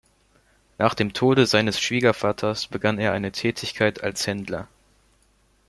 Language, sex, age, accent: German, male, under 19, Deutschland Deutsch